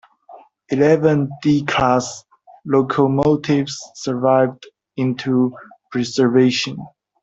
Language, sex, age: English, male, 19-29